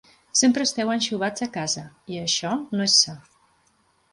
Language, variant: Catalan, Central